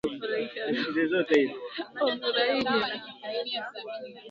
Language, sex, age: Swahili, female, 19-29